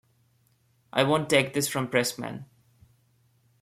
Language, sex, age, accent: English, male, 19-29, India and South Asia (India, Pakistan, Sri Lanka)